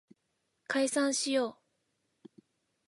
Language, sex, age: Japanese, female, 19-29